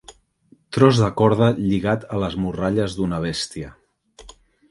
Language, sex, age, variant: Catalan, male, 40-49, Central